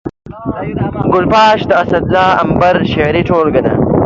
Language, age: Pashto, under 19